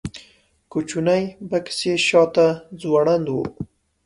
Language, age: Pashto, 19-29